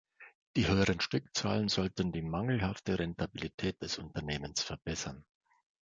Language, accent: German, Deutschland Deutsch